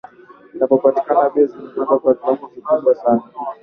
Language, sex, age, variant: Swahili, male, 19-29, Kiswahili cha Bara ya Kenya